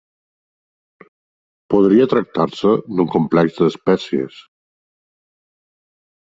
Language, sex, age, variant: Catalan, male, 40-49, Nord-Occidental